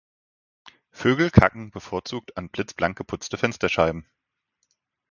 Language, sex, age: German, male, 30-39